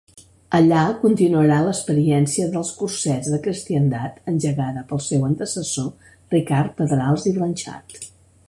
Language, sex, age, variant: Catalan, female, 50-59, Central